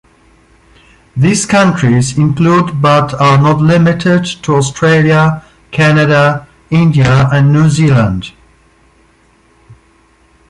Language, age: English, 50-59